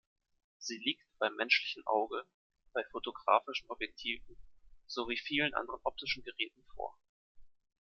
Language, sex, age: German, male, 19-29